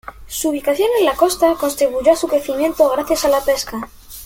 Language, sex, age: Spanish, male, under 19